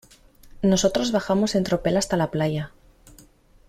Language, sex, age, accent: Spanish, female, 30-39, España: Norte peninsular (Asturias, Castilla y León, Cantabria, País Vasco, Navarra, Aragón, La Rioja, Guadalajara, Cuenca)